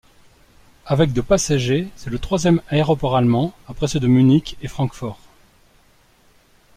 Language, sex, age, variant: French, male, 40-49, Français de métropole